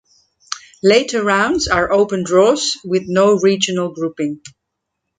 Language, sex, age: English, female, 50-59